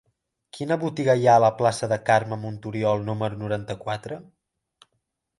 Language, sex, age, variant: Catalan, male, 19-29, Central